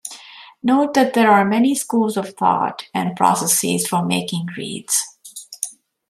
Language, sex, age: English, female, 50-59